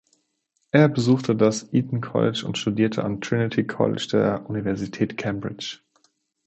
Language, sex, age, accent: German, male, 30-39, Deutschland Deutsch